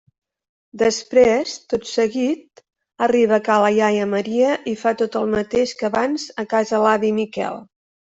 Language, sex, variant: Catalan, female, Central